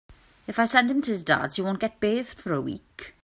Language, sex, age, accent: English, female, 30-39, England English